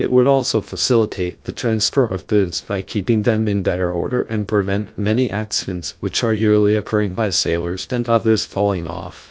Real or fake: fake